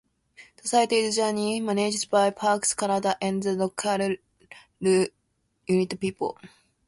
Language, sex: English, female